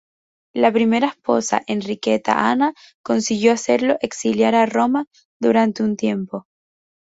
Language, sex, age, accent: Spanish, female, 19-29, España: Islas Canarias